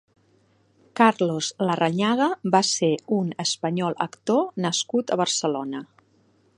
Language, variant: Catalan, Nord-Occidental